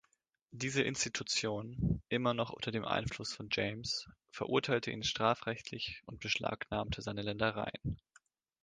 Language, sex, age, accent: German, male, 19-29, Deutschland Deutsch